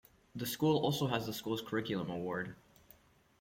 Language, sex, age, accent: English, male, 19-29, United States English